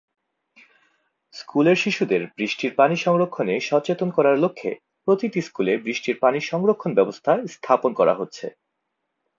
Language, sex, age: Bengali, male, 19-29